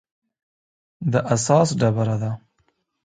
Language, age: Pashto, 19-29